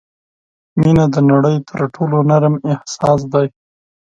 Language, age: Pashto, 19-29